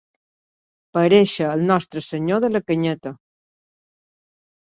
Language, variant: Catalan, Balear